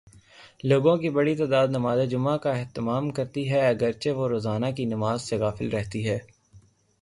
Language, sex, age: Urdu, male, 19-29